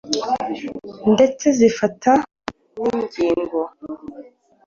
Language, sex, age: Kinyarwanda, female, 19-29